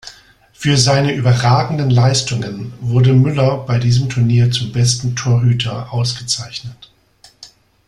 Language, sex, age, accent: German, male, 50-59, Deutschland Deutsch